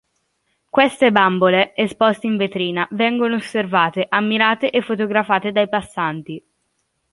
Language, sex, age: Italian, female, under 19